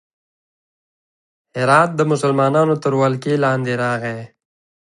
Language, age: Pashto, 19-29